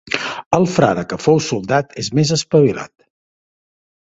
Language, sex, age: Catalan, male, 60-69